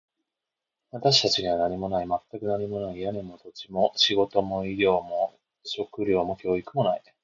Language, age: Japanese, 30-39